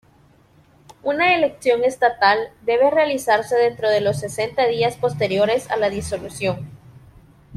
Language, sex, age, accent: Spanish, female, 19-29, América central